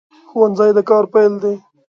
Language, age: Pashto, 19-29